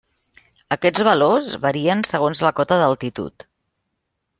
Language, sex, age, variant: Catalan, female, 50-59, Central